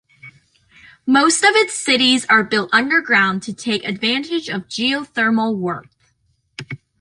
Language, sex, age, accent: English, female, under 19, United States English